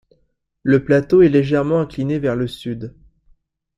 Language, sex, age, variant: French, male, 19-29, Français de métropole